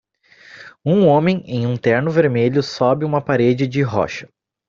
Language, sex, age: Portuguese, male, 19-29